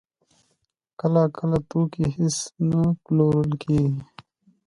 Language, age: Pashto, 19-29